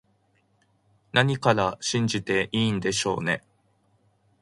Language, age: Japanese, 19-29